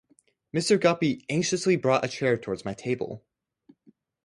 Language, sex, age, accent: English, male, under 19, United States English